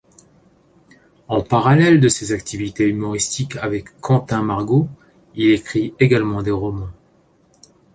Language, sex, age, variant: French, male, 30-39, Français de métropole